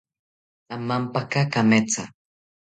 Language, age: South Ucayali Ashéninka, under 19